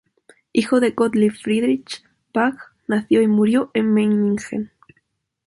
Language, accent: Spanish, España: Norte peninsular (Asturias, Castilla y León, Cantabria, País Vasco, Navarra, Aragón, La Rioja, Guadalajara, Cuenca)